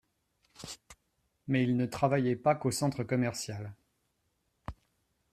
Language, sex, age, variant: French, male, 40-49, Français de métropole